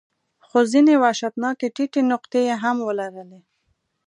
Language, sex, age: Pashto, female, 19-29